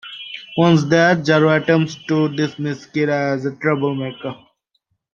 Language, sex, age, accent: English, male, 19-29, United States English